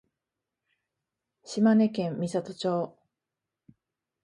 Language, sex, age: Japanese, female, 30-39